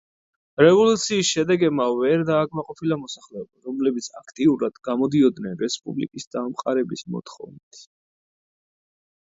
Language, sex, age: Georgian, male, 19-29